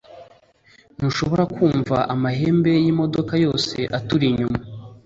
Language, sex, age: Kinyarwanda, male, 19-29